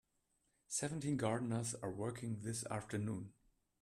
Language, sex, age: English, male, 50-59